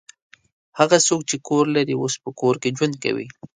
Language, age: Pashto, 19-29